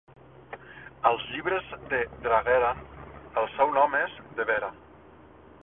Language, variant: Catalan, Septentrional